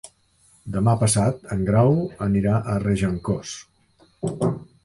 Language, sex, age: Catalan, male, 60-69